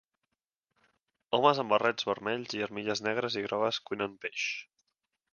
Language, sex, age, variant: Catalan, male, 19-29, Central